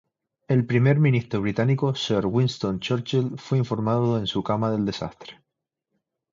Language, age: Spanish, 19-29